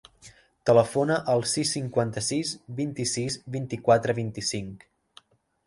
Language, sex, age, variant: Catalan, male, 19-29, Central